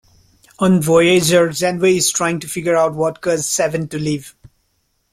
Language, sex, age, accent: English, male, 19-29, India and South Asia (India, Pakistan, Sri Lanka)